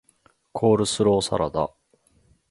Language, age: Japanese, 40-49